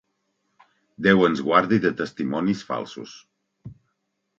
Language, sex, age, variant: Catalan, male, 40-49, Central